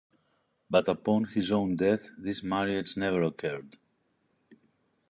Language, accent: English, Greek